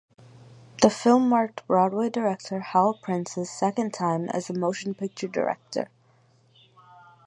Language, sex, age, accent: English, female, under 19, United States English